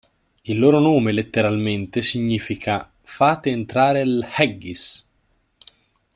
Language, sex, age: Italian, male, 19-29